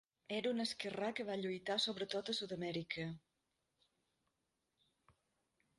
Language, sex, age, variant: Catalan, female, 50-59, Balear